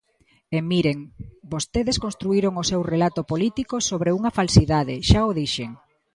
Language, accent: Galician, Normativo (estándar)